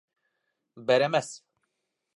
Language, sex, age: Bashkir, male, 19-29